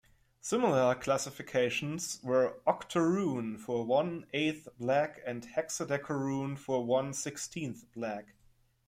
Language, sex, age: English, male, 30-39